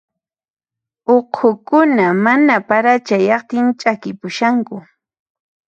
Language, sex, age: Puno Quechua, female, 30-39